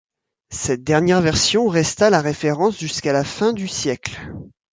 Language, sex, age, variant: French, male, 19-29, Français de métropole